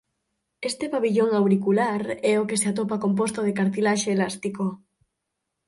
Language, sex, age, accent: Galician, female, 19-29, Normativo (estándar)